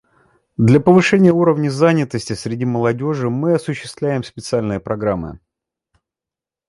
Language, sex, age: Russian, male, 30-39